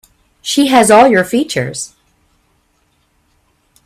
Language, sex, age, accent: English, female, 50-59, United States English